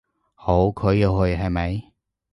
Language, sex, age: Cantonese, male, 30-39